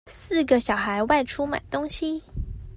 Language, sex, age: Chinese, female, 19-29